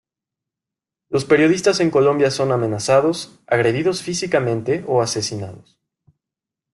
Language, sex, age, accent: Spanish, male, 19-29, México